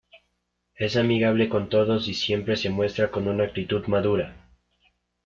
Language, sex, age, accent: Spanish, male, under 19, Andino-Pacífico: Colombia, Perú, Ecuador, oeste de Bolivia y Venezuela andina